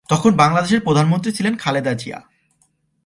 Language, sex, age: Bengali, male, 19-29